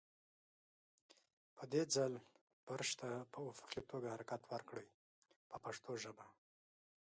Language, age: Pashto, 19-29